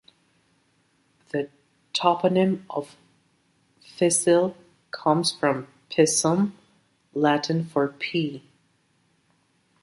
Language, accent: English, United States English